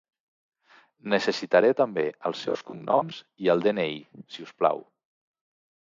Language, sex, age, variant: Catalan, male, 40-49, Central